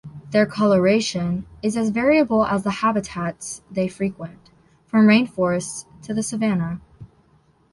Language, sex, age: English, female, under 19